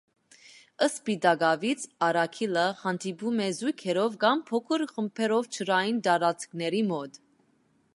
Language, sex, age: Armenian, female, 30-39